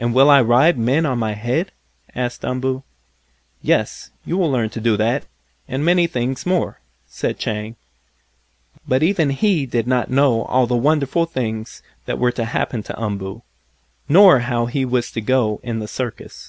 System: none